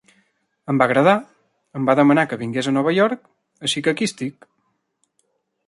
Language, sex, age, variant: Catalan, male, 19-29, Central